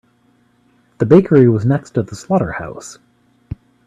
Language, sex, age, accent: English, male, 40-49, United States English